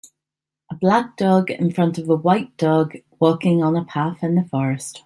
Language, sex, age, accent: English, female, 30-39, Irish English